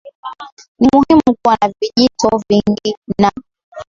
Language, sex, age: Swahili, female, 19-29